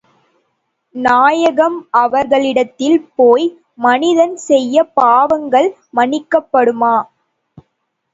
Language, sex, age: Tamil, female, 19-29